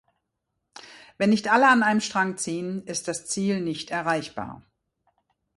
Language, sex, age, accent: German, female, 50-59, Deutschland Deutsch